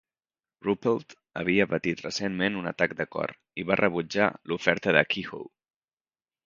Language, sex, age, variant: Catalan, male, 30-39, Central